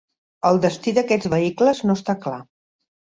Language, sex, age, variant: Catalan, female, 60-69, Central